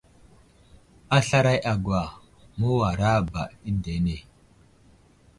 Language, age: Wuzlam, 19-29